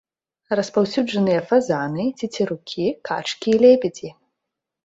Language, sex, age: Belarusian, female, 30-39